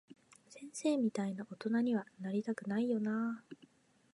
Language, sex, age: Japanese, female, 19-29